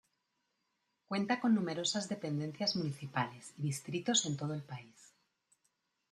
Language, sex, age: Spanish, female, 40-49